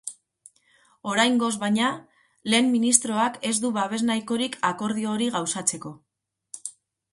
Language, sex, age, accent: Basque, female, 40-49, Mendebalekoa (Araba, Bizkaia, Gipuzkoako mendebaleko herri batzuk)